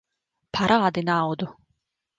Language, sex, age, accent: Latvian, female, 30-39, Rigas